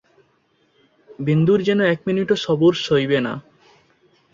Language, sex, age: Bengali, male, 19-29